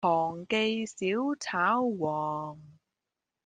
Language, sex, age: Cantonese, female, 19-29